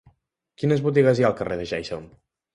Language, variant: Catalan, Central